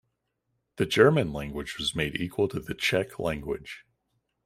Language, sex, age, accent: English, male, 19-29, United States English